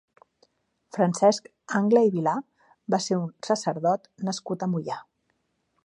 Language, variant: Catalan, Central